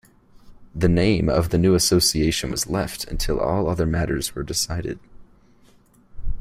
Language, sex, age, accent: English, male, under 19, United States English